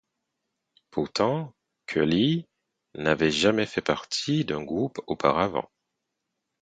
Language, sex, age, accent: French, male, 30-39, Français d’Haïti